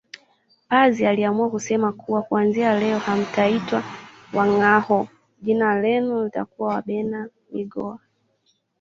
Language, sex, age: Swahili, female, 19-29